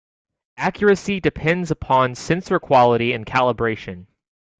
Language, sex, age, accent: English, male, 19-29, United States English